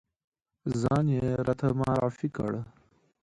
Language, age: Pashto, 19-29